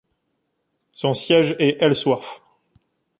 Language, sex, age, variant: French, male, 19-29, Français de métropole